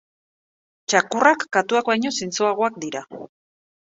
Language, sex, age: Basque, female, 40-49